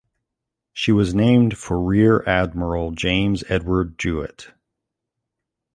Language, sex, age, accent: English, male, 40-49, United States English